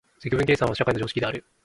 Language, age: Japanese, 19-29